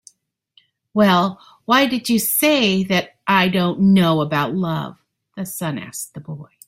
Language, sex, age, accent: English, female, 40-49, United States English